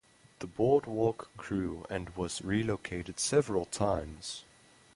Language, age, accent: English, 19-29, United States English; England English